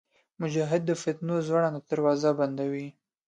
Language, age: Pashto, 19-29